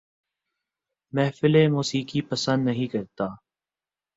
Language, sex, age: Urdu, male, 19-29